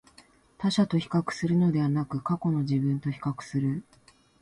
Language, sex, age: Japanese, female, 50-59